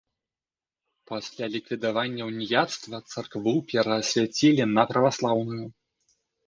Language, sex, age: Belarusian, male, 19-29